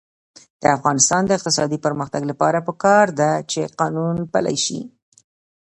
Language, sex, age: Pashto, female, 50-59